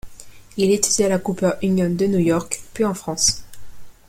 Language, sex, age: French, female, under 19